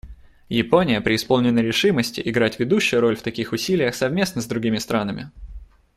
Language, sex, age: Russian, male, 19-29